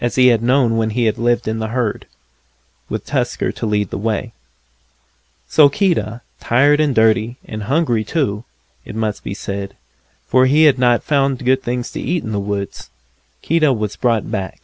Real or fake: real